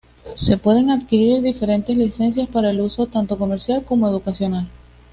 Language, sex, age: Spanish, female, 19-29